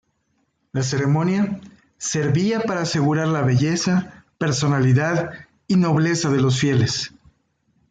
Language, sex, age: Spanish, male, 40-49